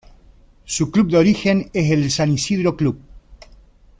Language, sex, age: Spanish, male, 40-49